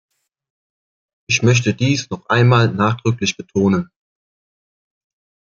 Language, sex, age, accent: German, male, 40-49, Deutschland Deutsch